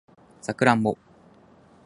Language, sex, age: Japanese, male, 19-29